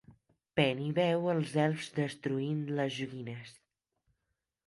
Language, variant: Catalan, Central